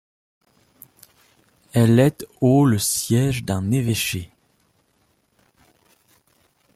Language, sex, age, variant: French, male, 30-39, Français de métropole